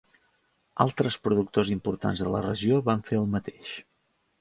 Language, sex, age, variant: Catalan, male, 50-59, Central